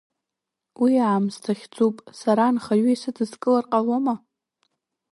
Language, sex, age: Abkhazian, female, under 19